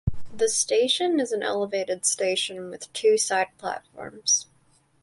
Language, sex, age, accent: English, female, 19-29, Canadian English